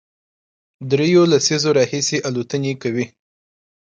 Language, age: Pashto, 19-29